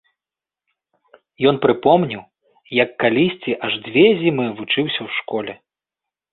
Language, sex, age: Belarusian, male, 30-39